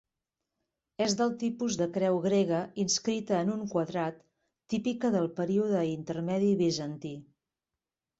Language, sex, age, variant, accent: Catalan, female, 50-59, Central, central